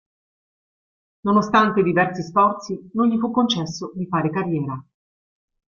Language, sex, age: Italian, female, 40-49